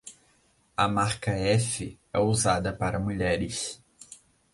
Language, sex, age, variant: Portuguese, male, under 19, Portuguese (Brasil)